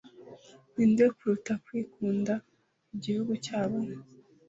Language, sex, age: Kinyarwanda, female, 19-29